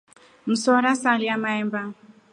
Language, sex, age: Rombo, female, 19-29